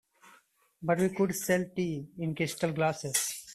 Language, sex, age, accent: English, male, 19-29, India and South Asia (India, Pakistan, Sri Lanka)